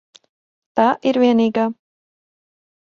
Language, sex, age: Latvian, female, 19-29